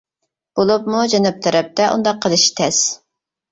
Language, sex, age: Uyghur, female, 19-29